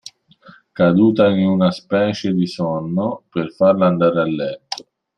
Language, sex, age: Italian, male, 40-49